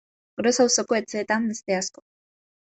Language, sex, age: Basque, female, 19-29